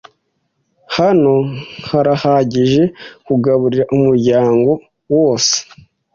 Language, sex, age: Kinyarwanda, male, 19-29